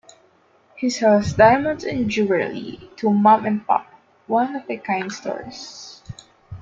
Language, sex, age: English, female, under 19